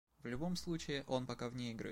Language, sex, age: Russian, male, 19-29